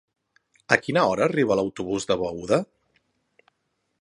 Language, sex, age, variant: Catalan, male, 40-49, Central